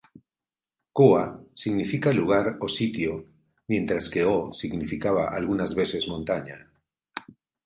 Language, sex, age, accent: Spanish, male, 50-59, Caribe: Cuba, Venezuela, Puerto Rico, República Dominicana, Panamá, Colombia caribeña, México caribeño, Costa del golfo de México